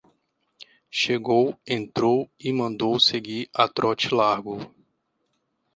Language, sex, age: Portuguese, male, 30-39